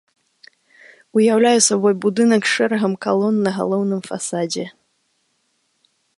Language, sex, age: Belarusian, female, 30-39